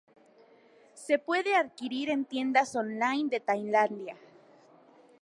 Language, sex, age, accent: Spanish, female, 19-29, México